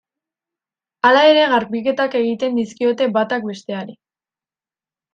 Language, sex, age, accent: Basque, female, under 19, Erdialdekoa edo Nafarra (Gipuzkoa, Nafarroa)